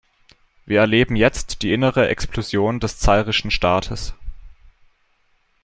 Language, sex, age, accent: German, male, under 19, Deutschland Deutsch